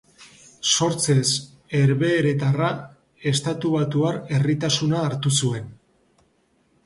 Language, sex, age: Basque, male, 50-59